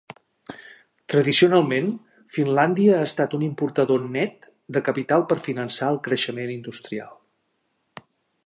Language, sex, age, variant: Catalan, male, 60-69, Central